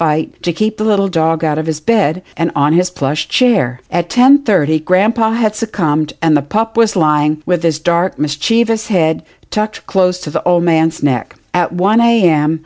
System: none